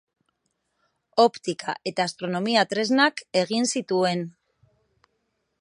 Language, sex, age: Basque, female, 40-49